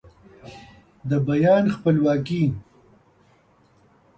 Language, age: Pashto, 50-59